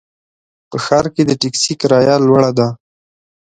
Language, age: Pashto, 19-29